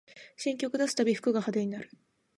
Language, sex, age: Japanese, female, 19-29